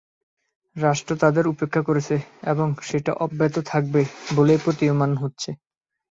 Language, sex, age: Bengali, male, 19-29